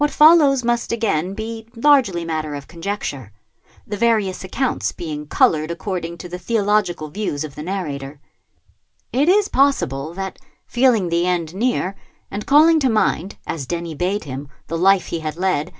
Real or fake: real